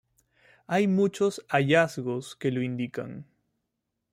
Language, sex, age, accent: Spanish, male, 30-39, Andino-Pacífico: Colombia, Perú, Ecuador, oeste de Bolivia y Venezuela andina